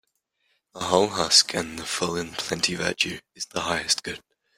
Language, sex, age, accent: English, male, under 19, England English